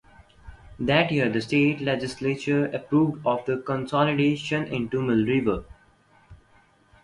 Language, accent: English, India and South Asia (India, Pakistan, Sri Lanka)